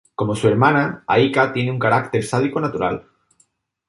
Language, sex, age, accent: Spanish, male, 40-49, España: Sur peninsular (Andalucia, Extremadura, Murcia)